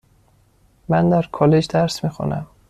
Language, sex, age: Persian, male, 19-29